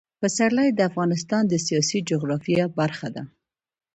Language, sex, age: Pashto, female, 19-29